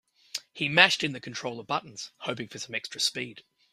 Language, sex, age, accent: English, male, 40-49, Australian English